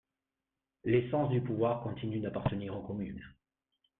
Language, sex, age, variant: French, male, 50-59, Français de métropole